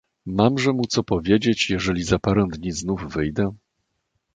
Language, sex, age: Polish, male, 50-59